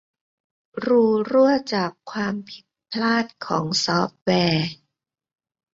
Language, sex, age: Thai, female, 50-59